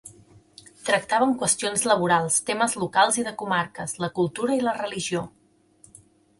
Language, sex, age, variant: Catalan, female, 30-39, Central